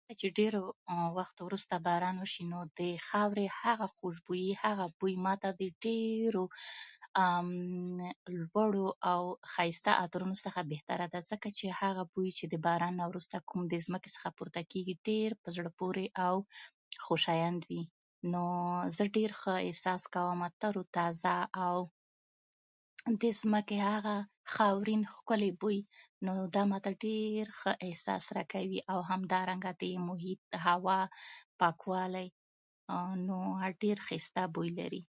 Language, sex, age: Pashto, female, 30-39